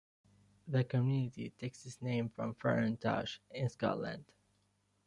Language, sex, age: English, male, 19-29